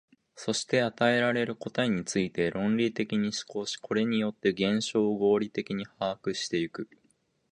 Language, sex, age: Japanese, male, 19-29